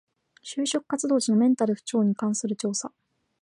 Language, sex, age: Japanese, female, 19-29